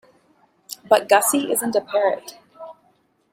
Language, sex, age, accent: English, female, 30-39, United States English